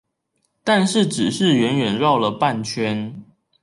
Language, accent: Chinese, 出生地：臺中市